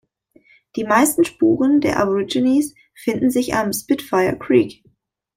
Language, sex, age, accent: German, female, 19-29, Deutschland Deutsch